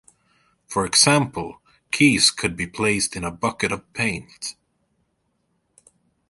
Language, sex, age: English, male, 40-49